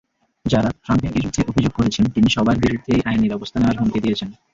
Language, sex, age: Bengali, male, 19-29